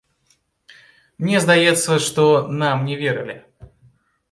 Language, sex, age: Belarusian, male, 19-29